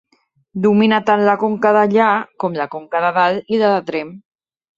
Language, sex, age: Catalan, female, 30-39